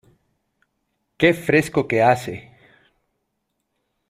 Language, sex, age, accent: Spanish, male, 30-39, México